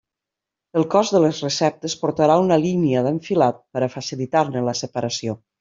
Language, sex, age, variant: Catalan, female, 50-59, Nord-Occidental